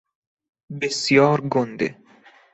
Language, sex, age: Persian, male, 19-29